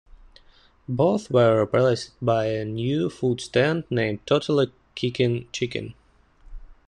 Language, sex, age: English, male, 19-29